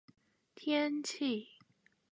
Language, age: Chinese, 19-29